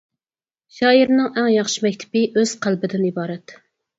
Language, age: Uyghur, 30-39